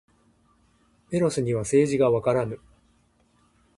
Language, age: Japanese, 50-59